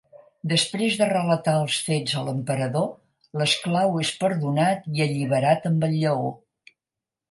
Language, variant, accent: Catalan, Central, central